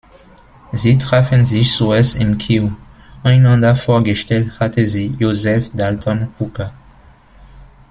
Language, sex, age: German, male, 19-29